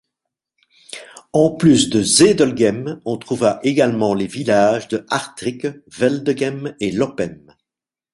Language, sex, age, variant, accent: French, male, 60-69, Français d'Europe, Français de Belgique